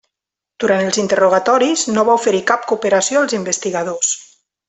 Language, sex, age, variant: Catalan, female, 30-39, Nord-Occidental